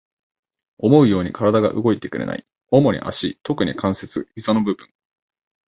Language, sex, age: Japanese, male, 19-29